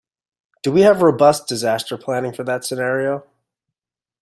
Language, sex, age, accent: English, male, 30-39, United States English